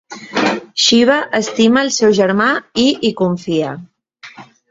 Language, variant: Catalan, Balear